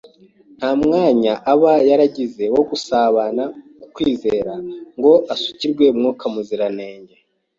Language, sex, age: Kinyarwanda, male, 19-29